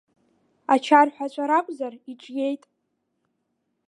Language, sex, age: Abkhazian, female, under 19